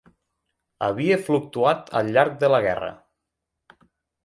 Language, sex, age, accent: Catalan, male, 19-29, central; nord-occidental